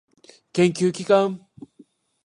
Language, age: Japanese, 19-29